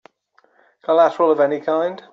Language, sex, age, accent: English, male, 60-69, England English